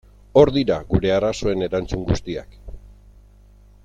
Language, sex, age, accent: Basque, male, 50-59, Erdialdekoa edo Nafarra (Gipuzkoa, Nafarroa)